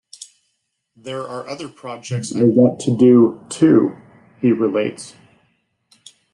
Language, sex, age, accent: English, male, 40-49, United States English